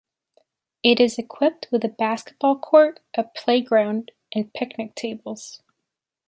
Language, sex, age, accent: English, female, 19-29, United States English